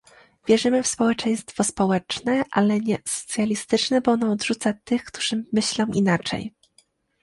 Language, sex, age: Polish, female, 19-29